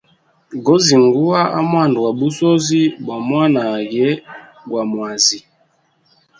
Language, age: Hemba, 19-29